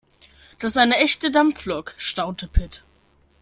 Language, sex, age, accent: German, male, under 19, Deutschland Deutsch